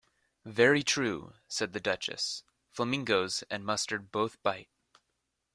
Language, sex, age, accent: English, male, under 19, United States English